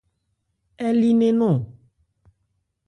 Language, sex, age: Ebrié, female, 30-39